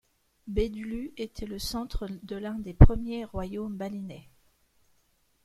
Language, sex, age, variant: French, female, 40-49, Français de métropole